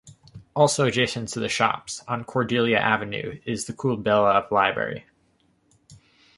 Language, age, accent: English, 19-29, United States English